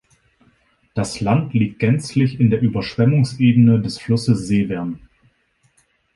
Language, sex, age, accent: German, male, 30-39, Deutschland Deutsch